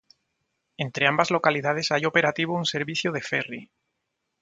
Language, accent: Spanish, España: Sur peninsular (Andalucia, Extremadura, Murcia)